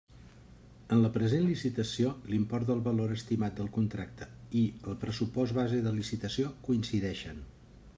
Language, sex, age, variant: Catalan, male, 50-59, Central